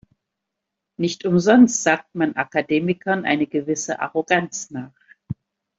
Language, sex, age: German, female, 60-69